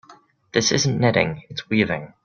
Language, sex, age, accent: English, male, under 19, Canadian English